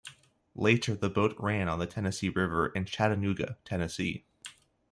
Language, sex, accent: English, male, United States English